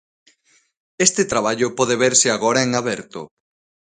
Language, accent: Galician, Normativo (estándar)